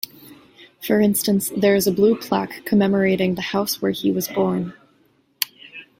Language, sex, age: English, female, 19-29